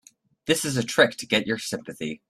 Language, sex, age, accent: English, male, 19-29, United States English